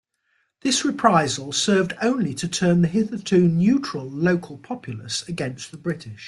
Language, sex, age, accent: English, male, 60-69, England English